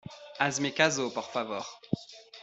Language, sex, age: Spanish, male, 30-39